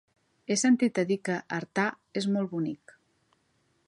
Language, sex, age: Catalan, female, 40-49